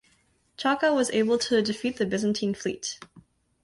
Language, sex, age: English, female, under 19